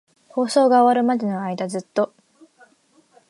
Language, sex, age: Japanese, female, 19-29